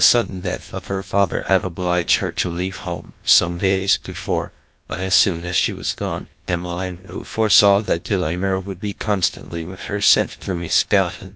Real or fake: fake